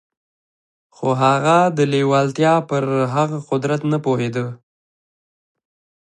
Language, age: Pashto, 19-29